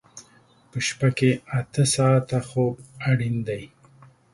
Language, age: Pashto, 40-49